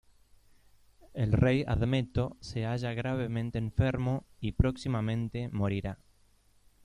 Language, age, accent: Spanish, 30-39, Rioplatense: Argentina, Uruguay, este de Bolivia, Paraguay